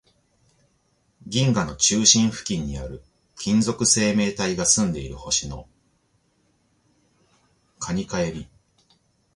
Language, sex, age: Japanese, male, 40-49